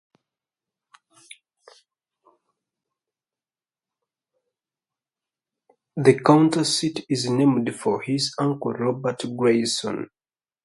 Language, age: English, 19-29